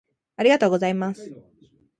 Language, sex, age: Japanese, female, 19-29